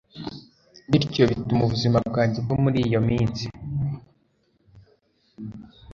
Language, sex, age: Kinyarwanda, male, under 19